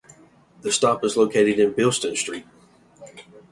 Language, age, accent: English, 19-29, United States English